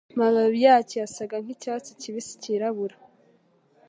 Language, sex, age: Kinyarwanda, female, 19-29